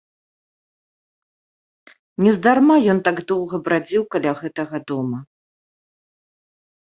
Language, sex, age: Belarusian, female, 40-49